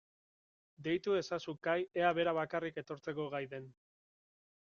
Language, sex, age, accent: Basque, male, 30-39, Erdialdekoa edo Nafarra (Gipuzkoa, Nafarroa)